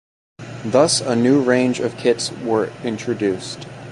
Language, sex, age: English, male, 19-29